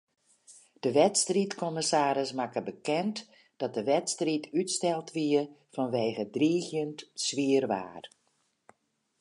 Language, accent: Western Frisian, Klaaifrysk